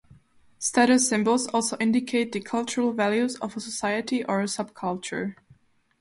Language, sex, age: English, female, 19-29